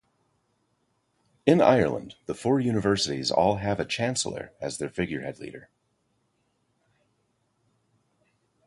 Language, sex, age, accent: English, male, 50-59, United States English